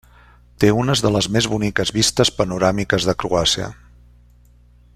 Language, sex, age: Catalan, male, 60-69